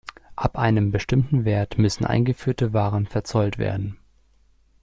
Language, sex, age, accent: German, male, 30-39, Deutschland Deutsch